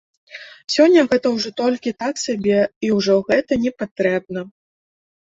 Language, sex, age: Belarusian, female, 30-39